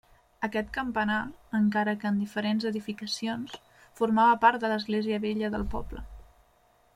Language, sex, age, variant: Catalan, female, 19-29, Central